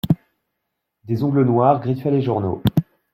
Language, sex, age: French, male, 19-29